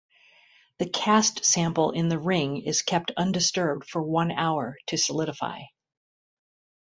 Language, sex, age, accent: English, female, 50-59, United States English